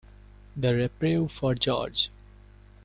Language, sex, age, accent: English, male, 19-29, India and South Asia (India, Pakistan, Sri Lanka)